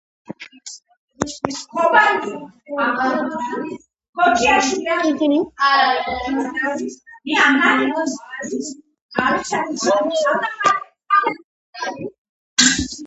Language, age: Georgian, 19-29